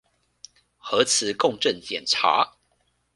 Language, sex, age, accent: Chinese, male, 30-39, 出生地：臺南市